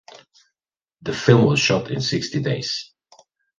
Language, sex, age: English, male, 50-59